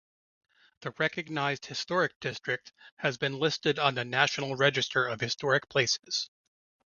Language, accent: English, United States English